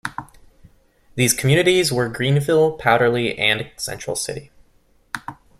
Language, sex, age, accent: English, male, 19-29, United States English